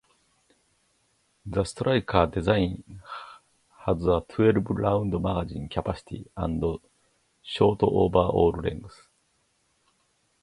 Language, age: English, 50-59